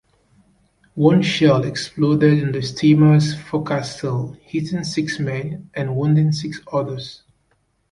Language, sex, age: English, male, 30-39